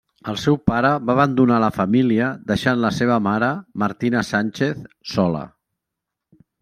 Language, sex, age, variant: Catalan, male, 50-59, Central